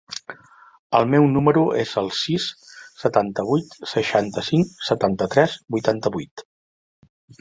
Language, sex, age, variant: Catalan, male, 50-59, Central